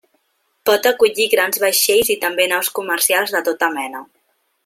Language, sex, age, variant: Catalan, female, 19-29, Central